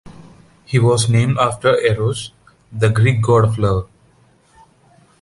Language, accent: English, India and South Asia (India, Pakistan, Sri Lanka)